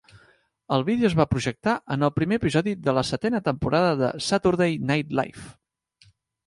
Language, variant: Catalan, Central